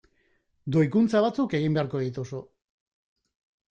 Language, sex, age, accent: Basque, male, 40-49, Mendebalekoa (Araba, Bizkaia, Gipuzkoako mendebaleko herri batzuk)